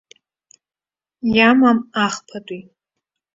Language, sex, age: Abkhazian, female, 19-29